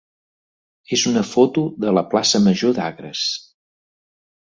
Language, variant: Catalan, Central